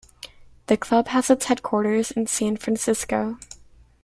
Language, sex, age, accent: English, female, under 19, United States English